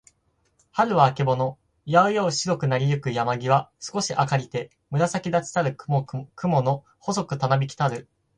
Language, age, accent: Japanese, 19-29, 標準語